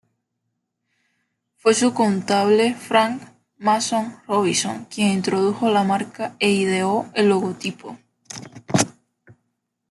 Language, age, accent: Spanish, 19-29, Caribe: Cuba, Venezuela, Puerto Rico, República Dominicana, Panamá, Colombia caribeña, México caribeño, Costa del golfo de México